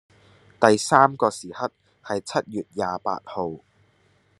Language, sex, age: Cantonese, male, under 19